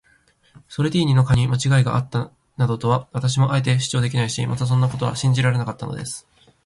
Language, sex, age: Japanese, male, 19-29